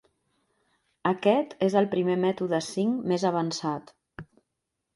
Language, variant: Catalan, Central